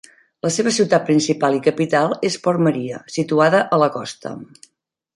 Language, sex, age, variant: Catalan, female, 50-59, Central